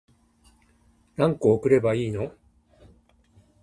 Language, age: Japanese, 50-59